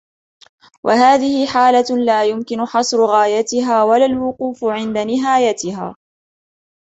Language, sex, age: Arabic, female, 19-29